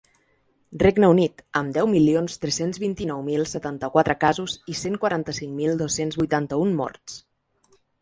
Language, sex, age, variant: Catalan, female, 19-29, Central